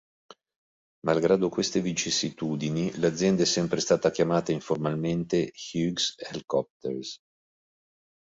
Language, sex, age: Italian, male, 40-49